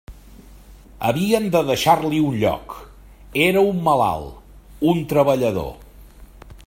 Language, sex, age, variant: Catalan, male, 60-69, Central